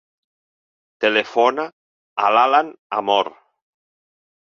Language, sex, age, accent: Catalan, male, 50-59, valencià